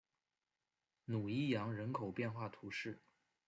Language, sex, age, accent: Chinese, male, 19-29, 出生地：河南省